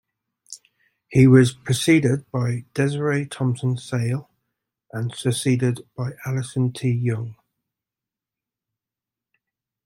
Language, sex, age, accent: English, male, 30-39, England English